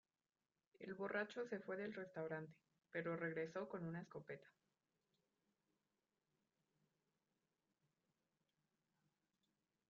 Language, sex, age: Spanish, female, 19-29